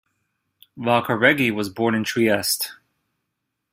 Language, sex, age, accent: English, male, 30-39, United States English